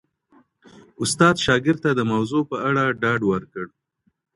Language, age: Pashto, 30-39